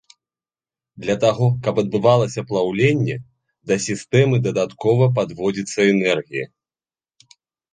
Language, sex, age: Belarusian, male, 30-39